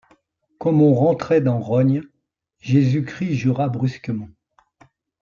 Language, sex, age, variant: French, male, 70-79, Français de métropole